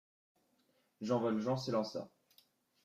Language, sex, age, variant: French, male, 19-29, Français de métropole